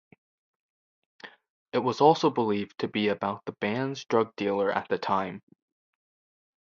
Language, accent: English, United States English